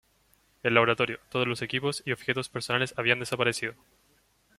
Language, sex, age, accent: Spanish, male, 19-29, Chileno: Chile, Cuyo